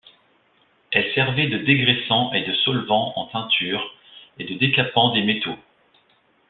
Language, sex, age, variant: French, male, 30-39, Français de métropole